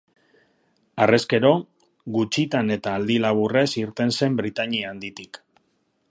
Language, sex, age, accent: Basque, male, 30-39, Mendebalekoa (Araba, Bizkaia, Gipuzkoako mendebaleko herri batzuk)